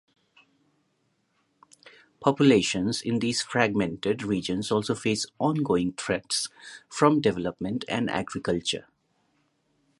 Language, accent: English, India and South Asia (India, Pakistan, Sri Lanka)